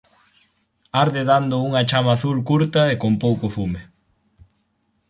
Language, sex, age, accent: Galician, male, 19-29, Atlántico (seseo e gheada)